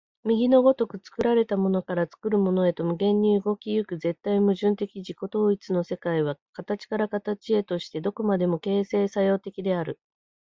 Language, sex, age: Japanese, female, 50-59